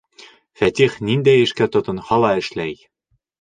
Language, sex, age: Bashkir, male, under 19